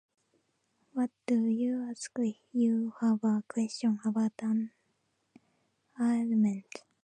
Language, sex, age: English, female, under 19